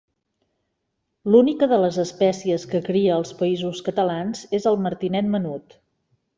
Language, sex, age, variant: Catalan, female, 40-49, Central